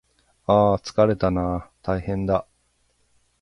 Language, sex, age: Japanese, male, 40-49